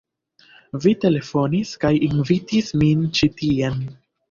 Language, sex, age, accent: Esperanto, male, 19-29, Internacia